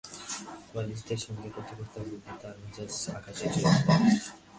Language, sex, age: Bengali, male, under 19